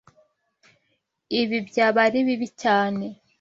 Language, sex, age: Kinyarwanda, female, 19-29